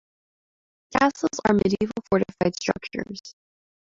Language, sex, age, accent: English, female, 19-29, United States English